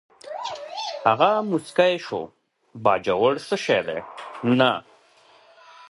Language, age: Pashto, 30-39